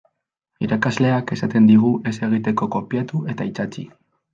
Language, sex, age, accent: Basque, male, 19-29, Mendebalekoa (Araba, Bizkaia, Gipuzkoako mendebaleko herri batzuk)